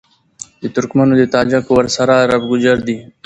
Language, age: Pashto, under 19